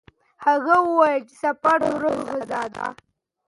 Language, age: Pashto, 19-29